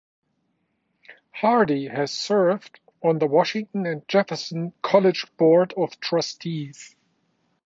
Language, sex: English, male